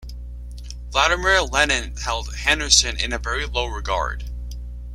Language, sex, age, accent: English, male, under 19, United States English